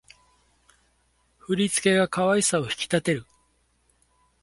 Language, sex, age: Japanese, male, 50-59